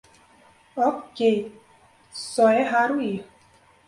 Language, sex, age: Portuguese, female, 30-39